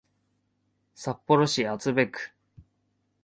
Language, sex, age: Japanese, male, 19-29